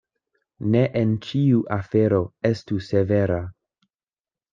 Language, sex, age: Esperanto, male, 19-29